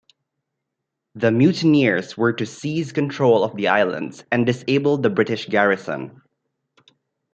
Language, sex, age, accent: English, male, 19-29, Filipino